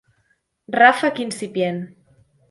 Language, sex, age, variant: Catalan, female, 19-29, Central